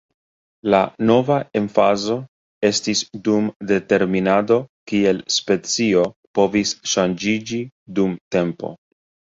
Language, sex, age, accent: Esperanto, male, 30-39, Internacia